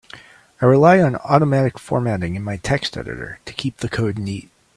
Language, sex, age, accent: English, male, 40-49, United States English